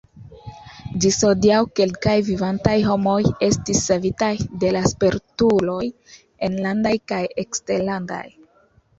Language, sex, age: Esperanto, female, 19-29